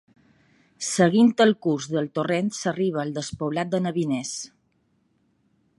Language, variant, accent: Catalan, Balear, balear